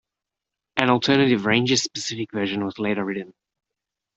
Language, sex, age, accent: English, male, 19-29, Australian English